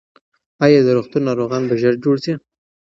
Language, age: Pashto, 19-29